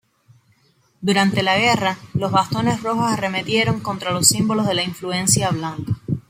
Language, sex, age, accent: Spanish, female, 19-29, Caribe: Cuba, Venezuela, Puerto Rico, República Dominicana, Panamá, Colombia caribeña, México caribeño, Costa del golfo de México